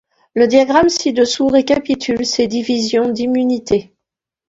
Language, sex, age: French, female, 50-59